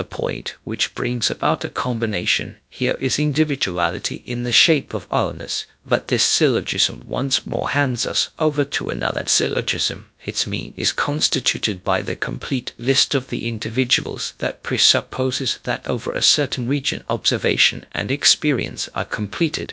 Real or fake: fake